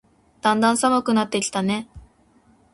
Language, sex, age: Japanese, female, 19-29